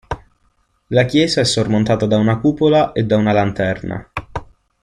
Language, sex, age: Italian, male, under 19